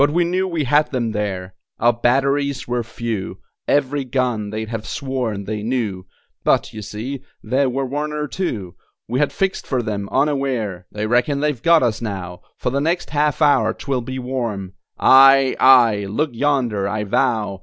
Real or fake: real